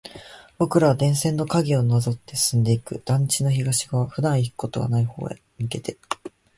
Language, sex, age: Japanese, male, 19-29